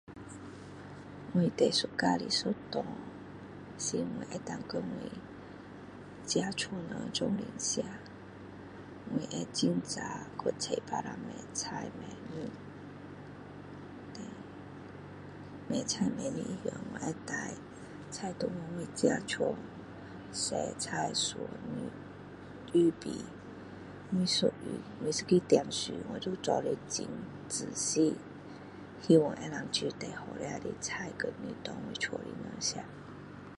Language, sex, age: Min Dong Chinese, female, 40-49